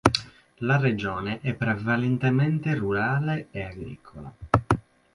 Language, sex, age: Italian, male, 19-29